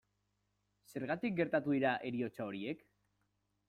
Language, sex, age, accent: Basque, male, 19-29, Mendebalekoa (Araba, Bizkaia, Gipuzkoako mendebaleko herri batzuk)